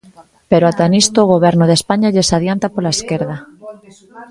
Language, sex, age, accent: Galician, female, 40-49, Atlántico (seseo e gheada)